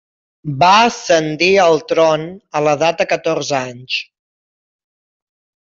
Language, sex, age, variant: Catalan, male, 30-39, Septentrional